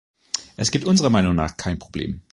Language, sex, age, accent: German, male, 40-49, Deutschland Deutsch